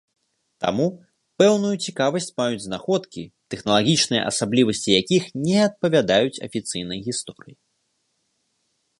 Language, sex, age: Belarusian, male, 19-29